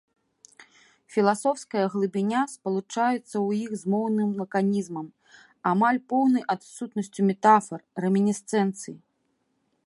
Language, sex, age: Belarusian, female, 30-39